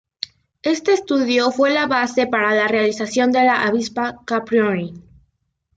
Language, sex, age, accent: Spanish, female, under 19, México